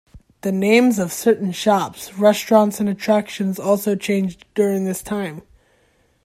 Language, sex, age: English, male, under 19